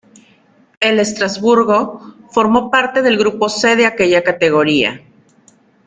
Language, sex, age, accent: Spanish, female, 30-39, México